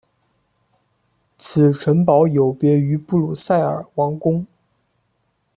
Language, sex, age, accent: Chinese, male, 19-29, 出生地：湖北省